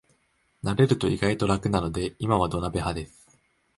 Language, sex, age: Japanese, male, under 19